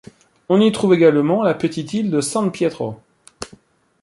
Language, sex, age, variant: French, male, 40-49, Français de métropole